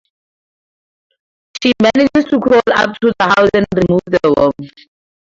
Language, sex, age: English, female, 19-29